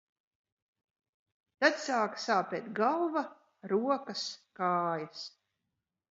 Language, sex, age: Latvian, female, 50-59